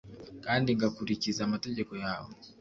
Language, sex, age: Kinyarwanda, male, 19-29